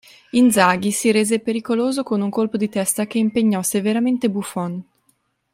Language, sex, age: Italian, female, 19-29